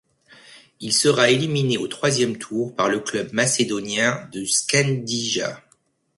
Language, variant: French, Français de métropole